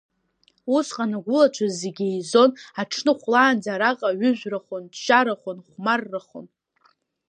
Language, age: Abkhazian, under 19